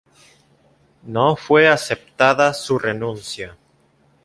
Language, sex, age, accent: Spanish, male, 19-29, México